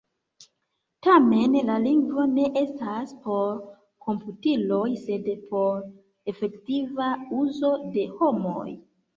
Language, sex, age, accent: Esperanto, female, 19-29, Internacia